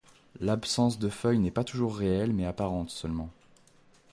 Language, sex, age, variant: French, male, 19-29, Français de métropole